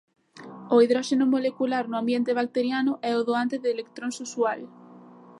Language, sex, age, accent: Galician, female, 19-29, Atlántico (seseo e gheada)